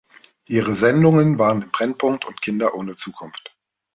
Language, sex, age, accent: German, male, 40-49, Deutschland Deutsch